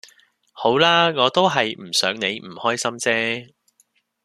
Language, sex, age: Cantonese, male, 30-39